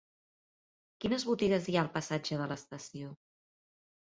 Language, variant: Catalan, Central